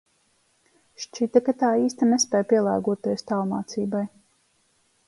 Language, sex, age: Latvian, female, 30-39